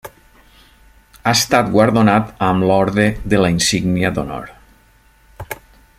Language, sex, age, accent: Catalan, male, 40-49, valencià